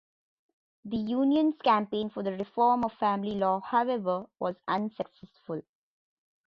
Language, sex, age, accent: English, female, 30-39, India and South Asia (India, Pakistan, Sri Lanka)